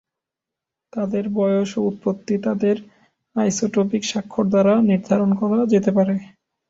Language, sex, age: Bengali, male, 19-29